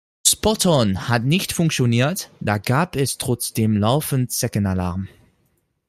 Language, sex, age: German, male, 19-29